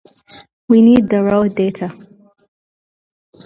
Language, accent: English, United States English